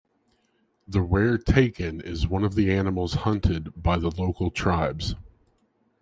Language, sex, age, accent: English, male, 30-39, United States English